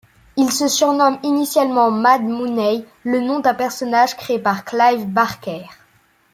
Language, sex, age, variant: French, male, under 19, Français de métropole